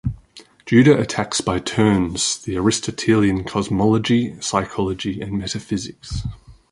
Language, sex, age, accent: English, male, 30-39, Australian English